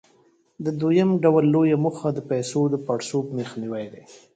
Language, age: Pashto, 40-49